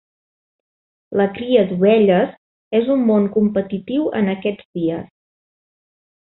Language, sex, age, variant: Catalan, female, 40-49, Central